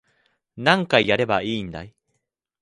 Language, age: Japanese, 19-29